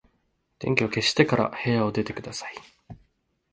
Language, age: Japanese, 19-29